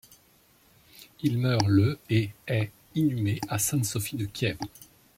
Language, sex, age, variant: French, male, 50-59, Français de métropole